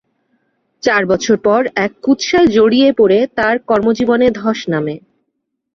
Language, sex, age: Bengali, female, 30-39